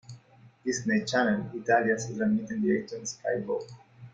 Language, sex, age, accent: Spanish, male, 40-49, España: Norte peninsular (Asturias, Castilla y León, Cantabria, País Vasco, Navarra, Aragón, La Rioja, Guadalajara, Cuenca)